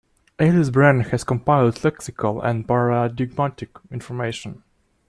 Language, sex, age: English, male, 19-29